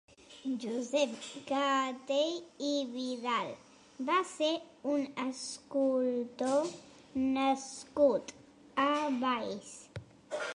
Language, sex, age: Catalan, female, under 19